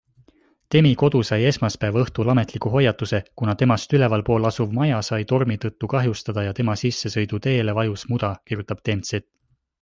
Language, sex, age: Estonian, male, 19-29